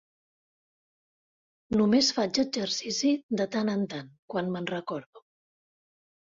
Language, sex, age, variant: Catalan, female, 40-49, Central